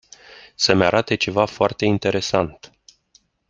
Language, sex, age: Romanian, male, 40-49